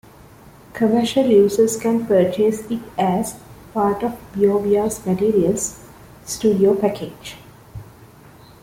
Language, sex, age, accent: English, female, 19-29, India and South Asia (India, Pakistan, Sri Lanka)